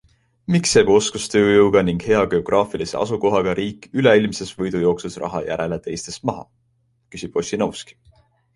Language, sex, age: Estonian, male, 19-29